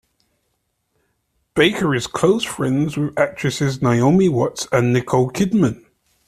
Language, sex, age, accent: English, male, 30-39, England English